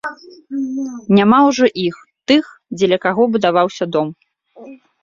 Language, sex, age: Belarusian, female, 30-39